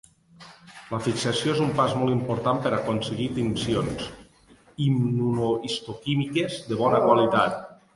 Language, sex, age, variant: Catalan, male, 40-49, Nord-Occidental